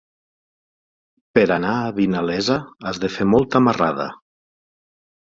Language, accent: Catalan, central; nord-occidental